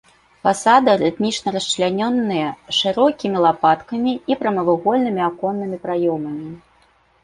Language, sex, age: Belarusian, female, 30-39